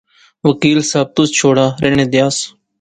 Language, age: Pahari-Potwari, 19-29